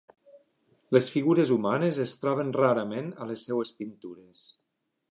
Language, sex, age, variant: Catalan, male, 40-49, Nord-Occidental